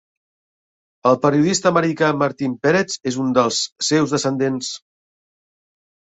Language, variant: Catalan, Central